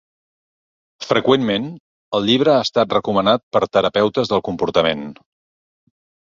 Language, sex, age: Catalan, male, 50-59